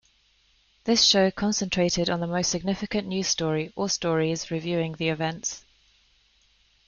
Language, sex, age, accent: English, female, 30-39, England English